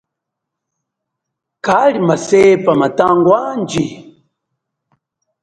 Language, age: Chokwe, 40-49